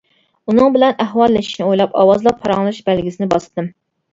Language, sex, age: Uyghur, female, 19-29